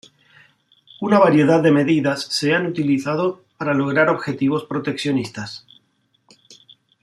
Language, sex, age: Spanish, male, 50-59